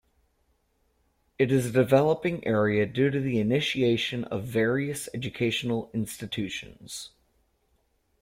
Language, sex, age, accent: English, male, 19-29, United States English